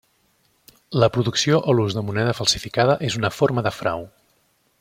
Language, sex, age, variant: Catalan, male, 40-49, Central